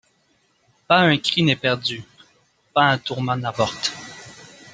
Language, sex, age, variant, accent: French, male, 30-39, Français d'Amérique du Nord, Français du Canada